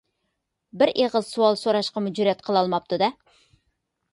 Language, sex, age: Uyghur, female, 30-39